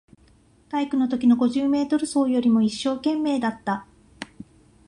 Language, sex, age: Japanese, female, 50-59